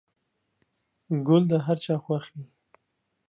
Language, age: Pashto, 19-29